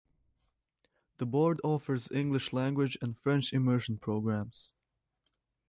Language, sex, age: English, male, under 19